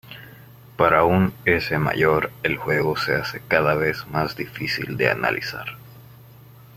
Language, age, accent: Spanish, 19-29, América central